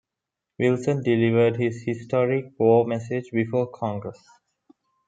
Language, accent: English, India and South Asia (India, Pakistan, Sri Lanka)